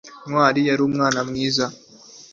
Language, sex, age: Kinyarwanda, male, 19-29